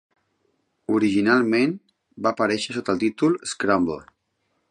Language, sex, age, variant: Catalan, male, 40-49, Central